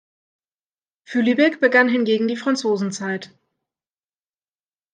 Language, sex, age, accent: German, female, 19-29, Deutschland Deutsch